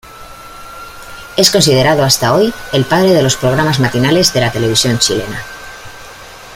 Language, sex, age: Spanish, female, 40-49